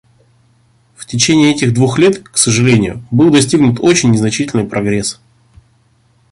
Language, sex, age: Russian, male, 30-39